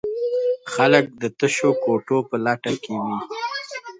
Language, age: Pashto, 30-39